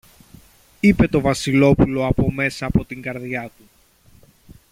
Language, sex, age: Greek, male, 30-39